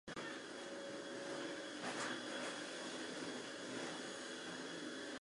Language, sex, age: English, female, 19-29